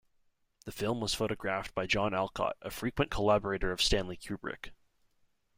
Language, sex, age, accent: English, male, 19-29, United States English